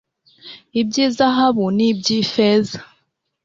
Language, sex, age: Kinyarwanda, female, 19-29